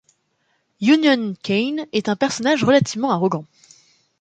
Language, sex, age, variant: French, female, 19-29, Français de métropole